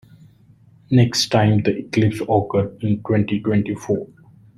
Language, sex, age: English, male, 30-39